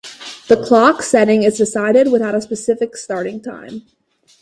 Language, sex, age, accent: English, female, under 19, United States English